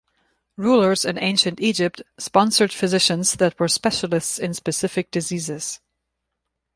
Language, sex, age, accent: English, female, 30-39, United States English